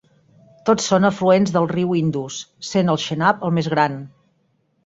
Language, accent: Catalan, Garrotxi